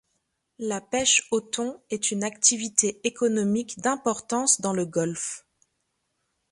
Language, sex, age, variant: French, female, 30-39, Français de métropole